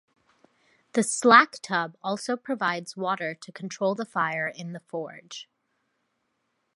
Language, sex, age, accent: English, female, 19-29, United States English